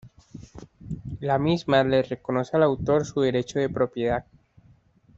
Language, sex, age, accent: Spanish, male, 19-29, Caribe: Cuba, Venezuela, Puerto Rico, República Dominicana, Panamá, Colombia caribeña, México caribeño, Costa del golfo de México